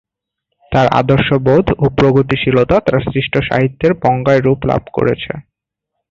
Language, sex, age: Bengali, male, 19-29